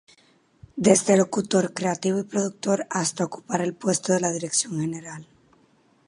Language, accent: Spanish, Caribe: Cuba, Venezuela, Puerto Rico, República Dominicana, Panamá, Colombia caribeña, México caribeño, Costa del golfo de México